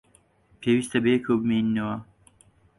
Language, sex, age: Central Kurdish, male, 19-29